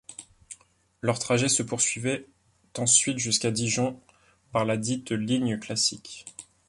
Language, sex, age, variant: French, male, 19-29, Français de métropole